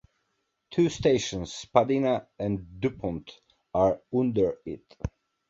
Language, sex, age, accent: English, male, 30-39, England English